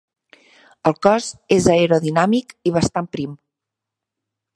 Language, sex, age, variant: Catalan, female, 50-59, Central